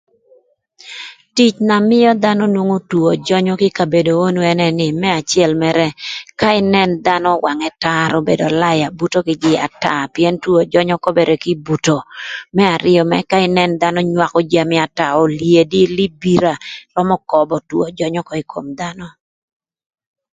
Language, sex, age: Thur, female, 50-59